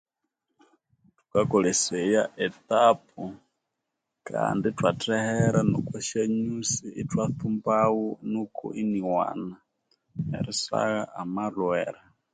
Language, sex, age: Konzo, male, 30-39